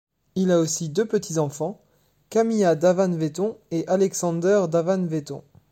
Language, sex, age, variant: French, male, under 19, Français de métropole